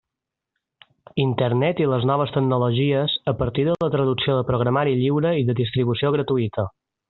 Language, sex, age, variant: Catalan, male, 19-29, Balear